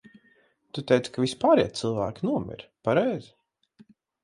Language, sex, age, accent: Latvian, male, 30-39, Rigas